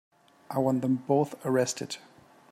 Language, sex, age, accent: English, male, 30-39, Australian English